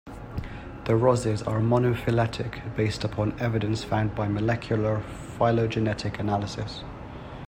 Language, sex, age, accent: English, male, 19-29, England English